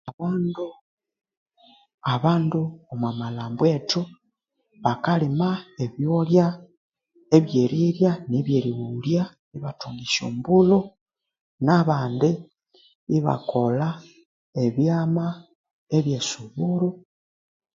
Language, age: Konzo, 19-29